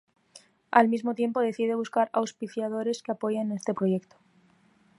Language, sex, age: Spanish, female, under 19